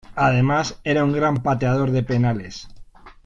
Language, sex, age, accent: Spanish, male, 40-49, España: Norte peninsular (Asturias, Castilla y León, Cantabria, País Vasco, Navarra, Aragón, La Rioja, Guadalajara, Cuenca)